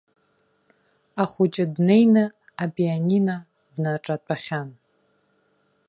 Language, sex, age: Abkhazian, female, 19-29